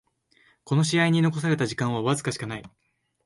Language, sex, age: Japanese, male, 19-29